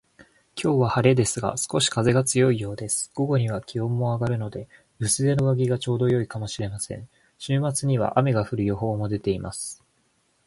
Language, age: Japanese, 19-29